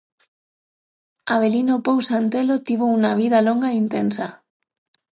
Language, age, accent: Galician, 30-39, Central (gheada); Normativo (estándar); Neofalante